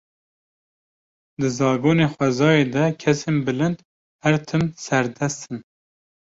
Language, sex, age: Kurdish, male, 19-29